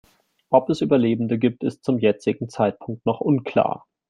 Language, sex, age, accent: German, male, 19-29, Deutschland Deutsch